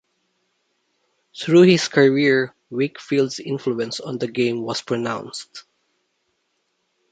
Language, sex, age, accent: English, male, 30-39, Filipino